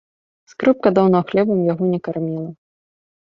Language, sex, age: Belarusian, female, 19-29